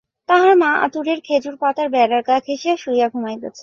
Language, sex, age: Bengali, female, 19-29